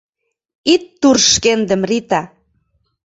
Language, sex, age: Mari, female, 30-39